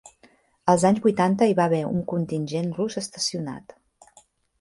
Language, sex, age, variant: Catalan, female, 40-49, Central